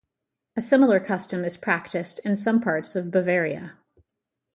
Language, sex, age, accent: English, female, 40-49, United States English